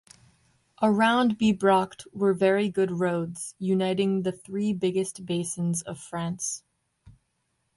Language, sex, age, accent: English, female, 19-29, United States English; Canadian English